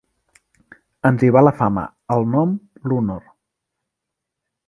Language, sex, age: Catalan, male, 19-29